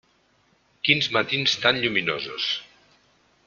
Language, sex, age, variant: Catalan, male, 60-69, Nord-Occidental